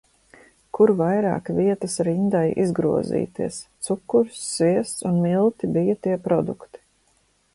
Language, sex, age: Latvian, female, 50-59